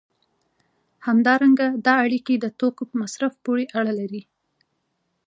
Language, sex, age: Pashto, female, 19-29